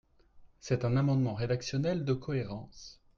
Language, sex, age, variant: French, male, 30-39, Français de métropole